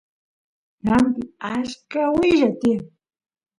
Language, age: Santiago del Estero Quichua, 30-39